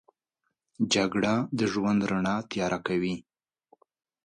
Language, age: Pashto, 50-59